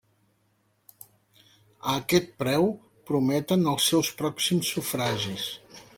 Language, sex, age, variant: Catalan, male, 40-49, Central